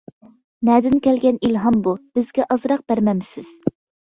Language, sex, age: Uyghur, female, under 19